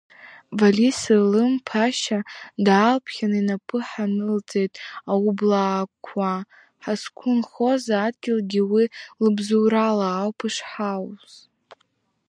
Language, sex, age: Abkhazian, female, under 19